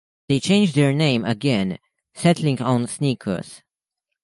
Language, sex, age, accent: English, male, under 19, United States English